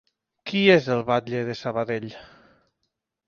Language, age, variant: Catalan, 30-39, Nord-Occidental